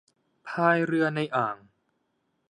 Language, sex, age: Thai, male, 19-29